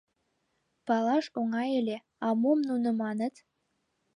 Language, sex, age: Mari, female, under 19